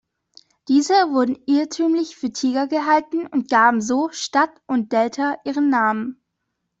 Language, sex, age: German, female, 19-29